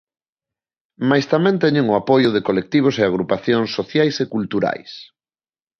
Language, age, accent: Galician, 30-39, Normativo (estándar)